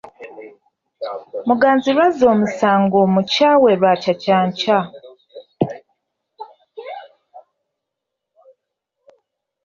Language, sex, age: Ganda, female, 30-39